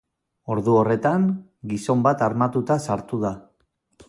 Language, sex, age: Basque, male, 40-49